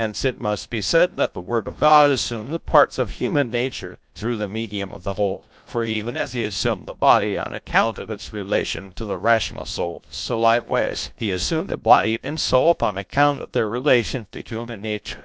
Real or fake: fake